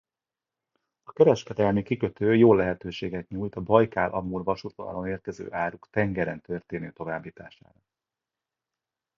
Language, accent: Hungarian, budapesti